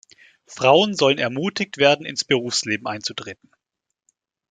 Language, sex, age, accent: German, male, 19-29, Deutschland Deutsch